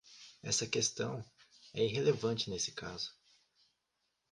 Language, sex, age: Portuguese, male, 19-29